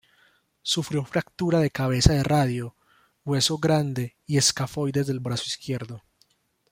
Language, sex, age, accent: Spanish, male, 19-29, Andino-Pacífico: Colombia, Perú, Ecuador, oeste de Bolivia y Venezuela andina